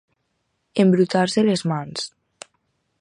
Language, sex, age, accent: Catalan, female, under 19, valencià